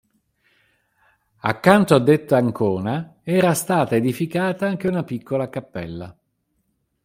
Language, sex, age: Italian, male, 50-59